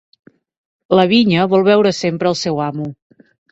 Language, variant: Catalan, Central